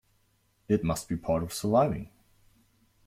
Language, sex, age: English, male, 19-29